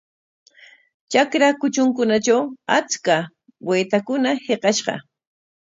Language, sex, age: Corongo Ancash Quechua, female, 50-59